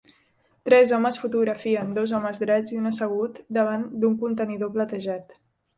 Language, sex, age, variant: Catalan, female, 19-29, Central